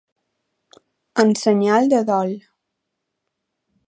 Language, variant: Catalan, Balear